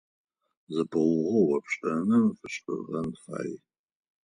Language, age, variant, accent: Adyghe, 40-49, Адыгабзэ (Кирил, пстэумэ зэдыряе), Кıэмгуй (Çemguy)